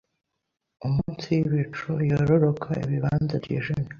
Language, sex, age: Kinyarwanda, male, under 19